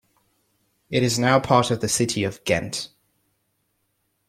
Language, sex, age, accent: English, male, 19-29, England English